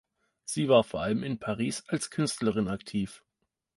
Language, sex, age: German, male, 30-39